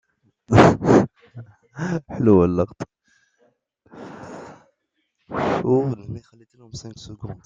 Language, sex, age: French, male, 19-29